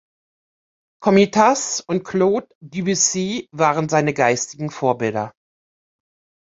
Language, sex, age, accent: German, female, 50-59, Deutschland Deutsch